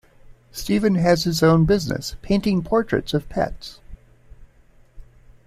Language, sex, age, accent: English, male, 60-69, United States English